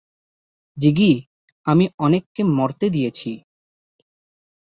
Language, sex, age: Bengali, male, 19-29